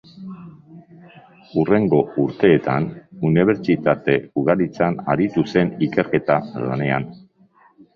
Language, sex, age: Basque, male, 60-69